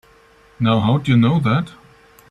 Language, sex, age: English, male, 40-49